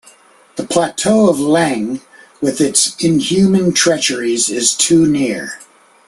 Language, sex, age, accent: English, male, 50-59, United States English